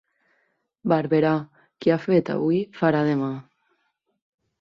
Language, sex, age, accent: Catalan, female, 19-29, valencià; apitxat